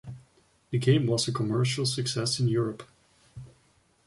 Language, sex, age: English, male, 19-29